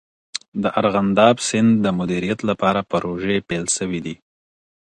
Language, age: Pashto, 30-39